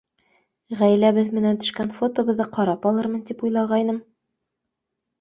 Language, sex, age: Bashkir, female, 30-39